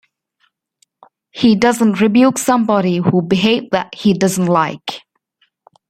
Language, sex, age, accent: English, female, 19-29, England English